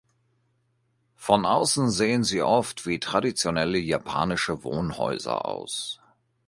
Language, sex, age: German, male, 40-49